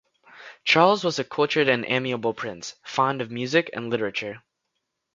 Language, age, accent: English, under 19, United States English